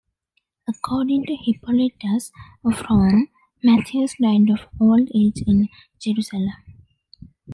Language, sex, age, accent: English, female, 19-29, India and South Asia (India, Pakistan, Sri Lanka)